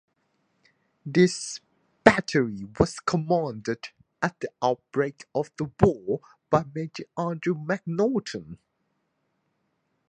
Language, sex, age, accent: English, male, 19-29, Filipino